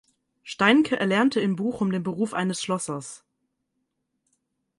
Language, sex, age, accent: German, female, 19-29, Deutschland Deutsch